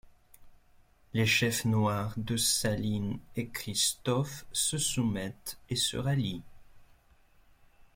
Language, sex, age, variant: French, male, 30-39, Français de métropole